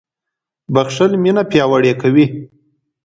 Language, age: Pashto, 19-29